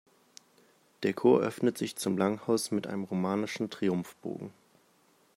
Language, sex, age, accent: German, male, 19-29, Deutschland Deutsch